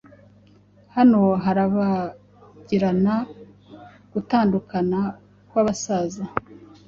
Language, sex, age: Kinyarwanda, female, 40-49